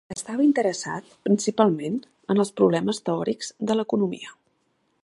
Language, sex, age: Catalan, female, 40-49